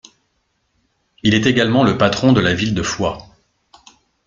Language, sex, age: French, male, 40-49